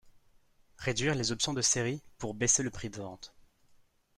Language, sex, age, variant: French, male, 19-29, Français de métropole